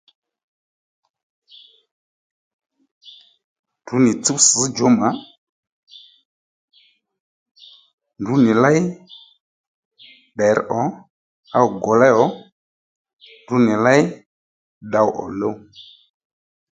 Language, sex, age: Lendu, male, 30-39